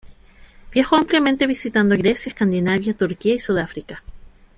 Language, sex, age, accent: Spanish, female, 19-29, Chileno: Chile, Cuyo